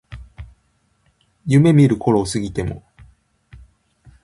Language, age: Japanese, 19-29